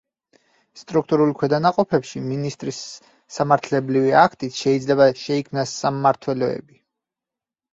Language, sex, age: Georgian, male, 30-39